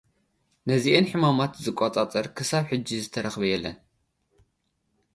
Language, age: Tigrinya, 19-29